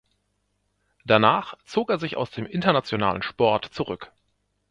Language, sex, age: German, male, 40-49